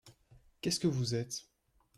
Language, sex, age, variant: French, male, 19-29, Français de métropole